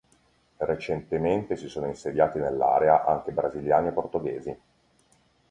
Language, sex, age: Italian, male, 30-39